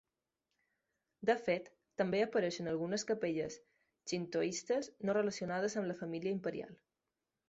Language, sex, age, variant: Catalan, female, 30-39, Balear